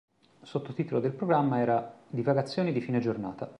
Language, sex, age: Italian, male, 40-49